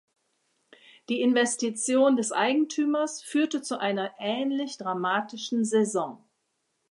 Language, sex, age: German, female, 60-69